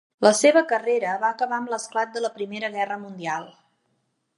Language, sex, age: Catalan, female, 40-49